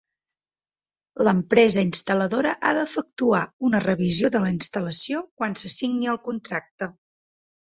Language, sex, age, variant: Catalan, female, 19-29, Central